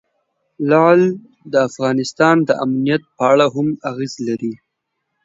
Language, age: Pashto, 19-29